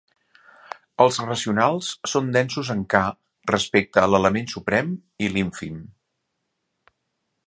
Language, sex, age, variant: Catalan, male, 50-59, Central